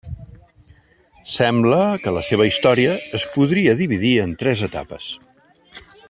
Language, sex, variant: Catalan, male, Central